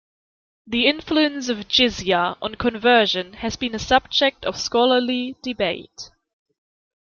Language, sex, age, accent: English, female, 19-29, England English